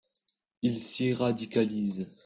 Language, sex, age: French, male, 19-29